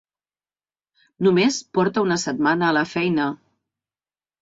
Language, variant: Catalan, Central